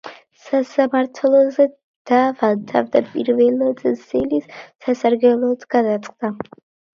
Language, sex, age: Georgian, female, under 19